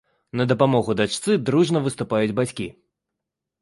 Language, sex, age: Belarusian, male, 19-29